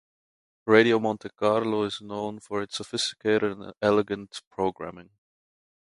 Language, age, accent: English, 19-29, United States English